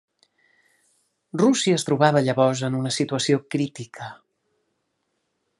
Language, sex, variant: Catalan, male, Central